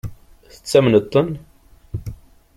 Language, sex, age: Kabyle, male, 40-49